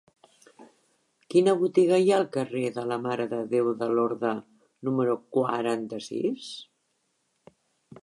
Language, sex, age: Catalan, female, 60-69